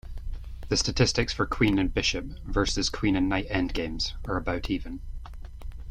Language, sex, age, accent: English, male, 19-29, Scottish English